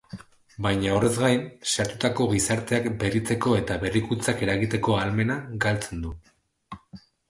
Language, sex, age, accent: Basque, male, 30-39, Mendebalekoa (Araba, Bizkaia, Gipuzkoako mendebaleko herri batzuk)